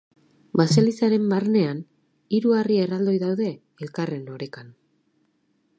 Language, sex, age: Basque, female, 40-49